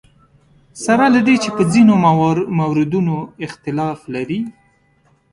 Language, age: Pashto, 30-39